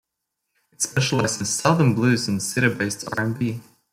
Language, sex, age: English, male, 19-29